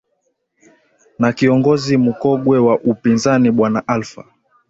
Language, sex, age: Swahili, male, 19-29